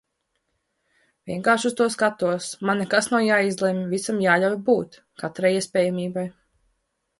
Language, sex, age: Latvian, female, 19-29